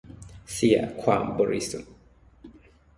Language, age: Thai, 19-29